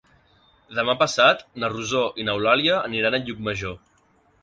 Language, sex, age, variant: Catalan, male, 19-29, Central